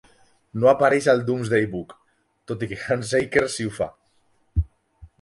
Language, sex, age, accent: Catalan, male, 40-49, valencià